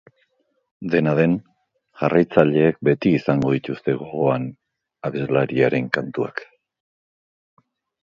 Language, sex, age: Basque, male, 60-69